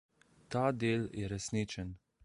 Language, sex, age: Slovenian, male, 19-29